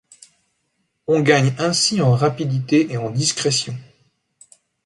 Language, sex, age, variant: French, male, 19-29, Français de métropole